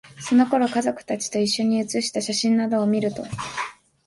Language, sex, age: Japanese, female, 19-29